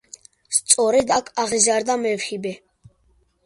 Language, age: Georgian, under 19